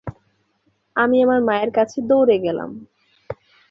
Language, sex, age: Bengali, female, under 19